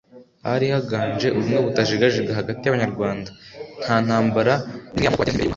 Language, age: Kinyarwanda, under 19